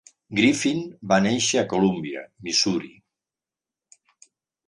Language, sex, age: Catalan, male, 60-69